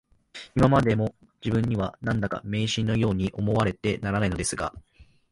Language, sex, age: Japanese, male, 19-29